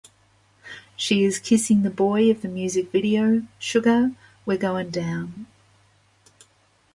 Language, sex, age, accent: English, female, 40-49, Australian English